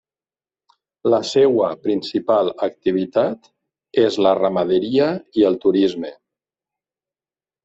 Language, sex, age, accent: Catalan, male, 50-59, valencià